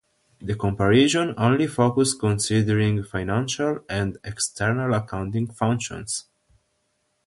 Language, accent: English, United States English; Italian